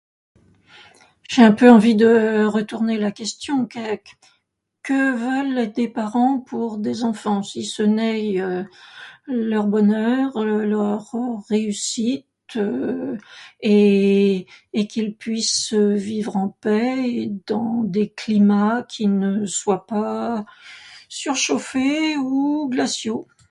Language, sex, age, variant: French, female, 70-79, Français de métropole